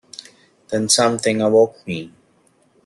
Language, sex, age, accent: English, male, 19-29, India and South Asia (India, Pakistan, Sri Lanka)